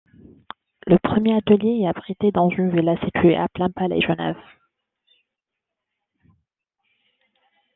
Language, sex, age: French, female, 19-29